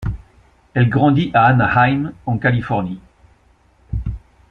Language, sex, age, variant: French, male, 60-69, Français de métropole